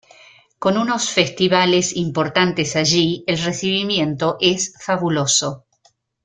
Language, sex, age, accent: Spanish, female, 60-69, Rioplatense: Argentina, Uruguay, este de Bolivia, Paraguay